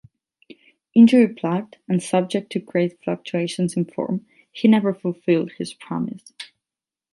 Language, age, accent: English, 19-29, United States English; England English; Irish English